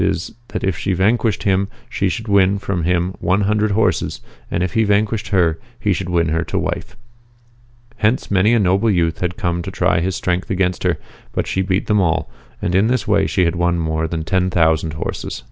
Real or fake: real